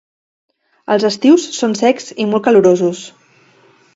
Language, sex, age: Catalan, female, 40-49